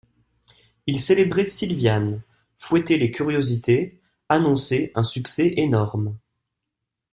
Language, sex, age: French, male, 19-29